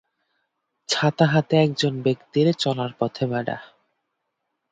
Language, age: Bengali, 19-29